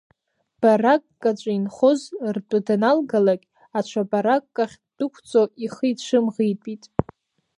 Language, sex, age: Abkhazian, female, 19-29